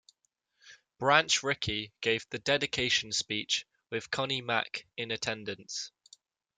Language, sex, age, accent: English, male, 19-29, England English